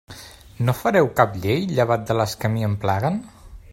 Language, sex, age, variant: Catalan, male, 19-29, Central